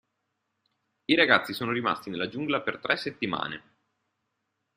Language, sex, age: Italian, male, 19-29